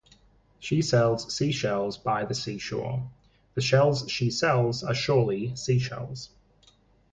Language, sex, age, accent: English, male, 19-29, Australian English